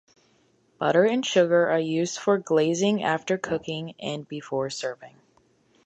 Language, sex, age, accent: English, female, under 19, United States English